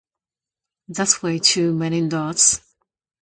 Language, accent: English, Singaporean English